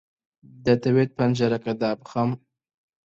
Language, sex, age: Central Kurdish, male, 30-39